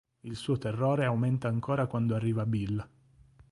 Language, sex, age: Italian, male, 30-39